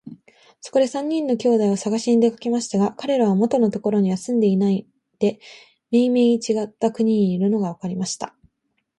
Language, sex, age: Japanese, female, 19-29